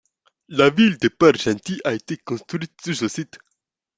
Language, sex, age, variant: French, male, under 19, Français de métropole